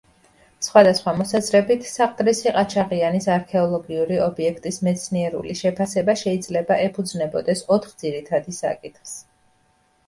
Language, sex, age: Georgian, female, 30-39